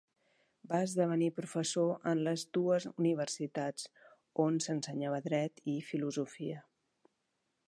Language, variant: Catalan, Central